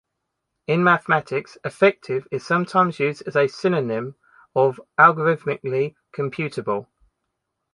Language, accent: English, England English